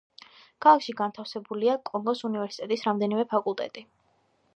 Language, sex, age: Georgian, female, under 19